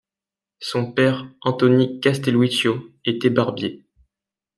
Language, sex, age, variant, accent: French, male, 19-29, Français des départements et régions d'outre-mer, Français de La Réunion